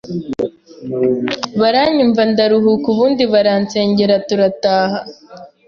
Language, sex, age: Kinyarwanda, female, 19-29